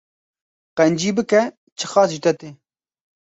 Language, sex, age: Kurdish, male, 19-29